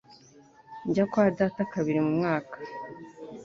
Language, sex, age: Kinyarwanda, female, 19-29